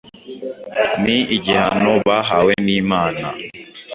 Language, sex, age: Kinyarwanda, male, under 19